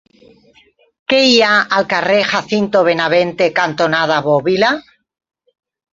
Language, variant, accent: Catalan, Central, Barceloní